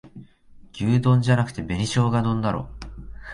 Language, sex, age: Japanese, male, 19-29